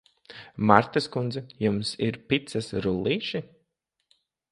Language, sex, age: Latvian, male, 19-29